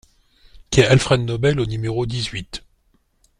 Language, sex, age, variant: French, male, 50-59, Français de métropole